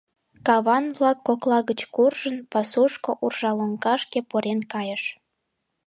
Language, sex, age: Mari, female, 19-29